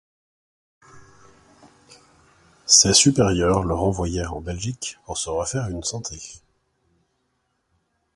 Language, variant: French, Français de métropole